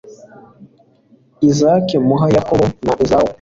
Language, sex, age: Kinyarwanda, male, 19-29